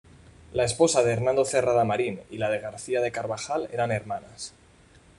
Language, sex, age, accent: Spanish, male, 19-29, España: Norte peninsular (Asturias, Castilla y León, Cantabria, País Vasco, Navarra, Aragón, La Rioja, Guadalajara, Cuenca)